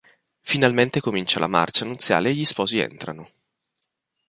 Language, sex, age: Italian, male, 19-29